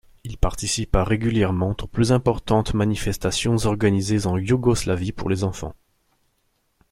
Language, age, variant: French, 30-39, Français de métropole